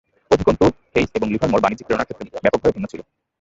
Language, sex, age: Bengali, male, 19-29